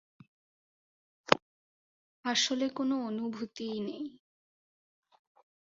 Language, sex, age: Bengali, female, 19-29